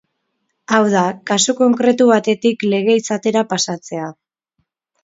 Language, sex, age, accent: Basque, male, 19-29, Mendebalekoa (Araba, Bizkaia, Gipuzkoako mendebaleko herri batzuk)